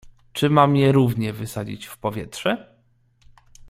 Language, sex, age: Polish, male, 30-39